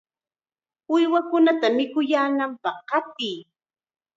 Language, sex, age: Chiquián Ancash Quechua, female, 30-39